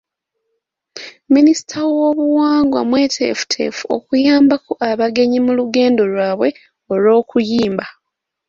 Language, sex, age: Ganda, female, 19-29